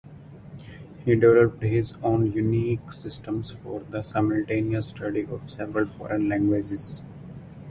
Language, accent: English, India and South Asia (India, Pakistan, Sri Lanka)